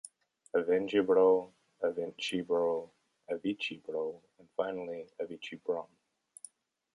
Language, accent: English, New Zealand English